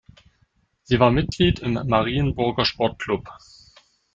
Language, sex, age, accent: German, male, 30-39, Deutschland Deutsch